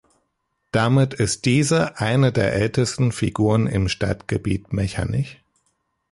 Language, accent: German, Deutschland Deutsch